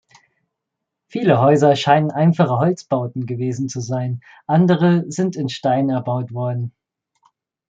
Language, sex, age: German, male, 19-29